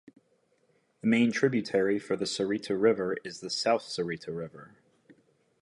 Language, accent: English, United States English